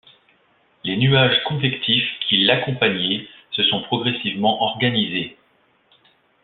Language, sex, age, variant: French, male, 30-39, Français de métropole